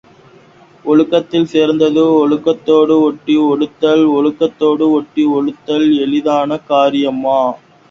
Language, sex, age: Tamil, male, under 19